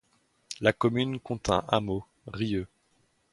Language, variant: French, Français de métropole